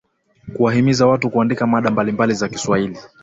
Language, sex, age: Swahili, male, 19-29